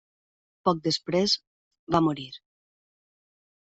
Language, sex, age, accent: Catalan, female, 40-49, valencià